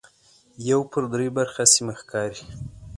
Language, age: Pashto, 19-29